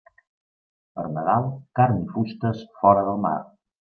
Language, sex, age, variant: Catalan, male, 30-39, Central